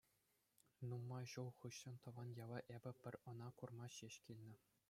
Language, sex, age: Chuvash, male, under 19